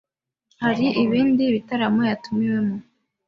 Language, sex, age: Kinyarwanda, female, 19-29